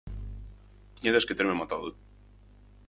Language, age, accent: Galician, 19-29, Central (gheada)